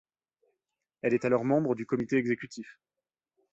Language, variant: French, Français de métropole